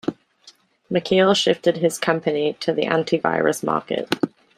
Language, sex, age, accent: English, female, 30-39, England English